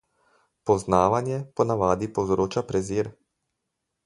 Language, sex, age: Slovenian, male, 40-49